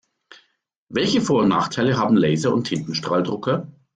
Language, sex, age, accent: German, male, 50-59, Deutschland Deutsch